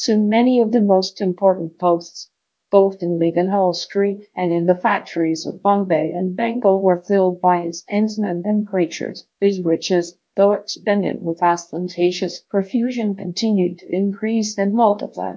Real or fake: fake